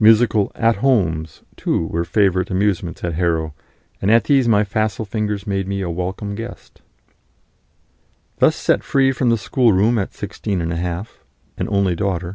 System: none